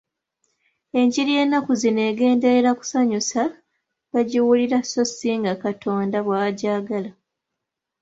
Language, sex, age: Ganda, female, 19-29